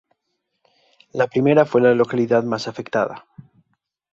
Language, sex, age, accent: Spanish, male, 19-29, España: Norte peninsular (Asturias, Castilla y León, Cantabria, País Vasco, Navarra, Aragón, La Rioja, Guadalajara, Cuenca)